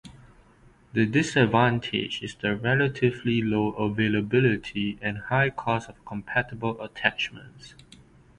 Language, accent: English, Singaporean English